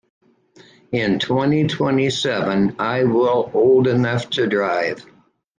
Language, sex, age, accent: English, male, 60-69, United States English